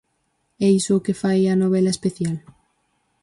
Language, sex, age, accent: Galician, female, 19-29, Oriental (común en zona oriental)